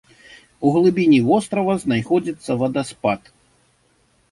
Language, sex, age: Belarusian, male, 50-59